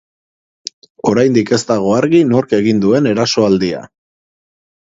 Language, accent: Basque, Erdialdekoa edo Nafarra (Gipuzkoa, Nafarroa)